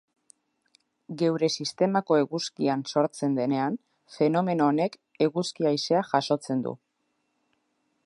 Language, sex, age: Basque, female, 30-39